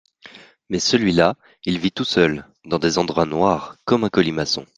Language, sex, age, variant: French, male, 19-29, Français de métropole